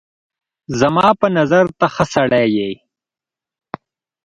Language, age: Pashto, 30-39